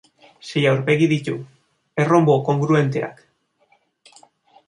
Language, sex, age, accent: Basque, male, 30-39, Erdialdekoa edo Nafarra (Gipuzkoa, Nafarroa)